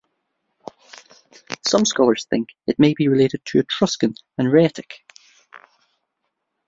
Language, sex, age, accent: English, male, 30-39, Irish English